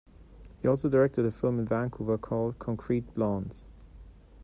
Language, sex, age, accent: English, male, 40-49, England English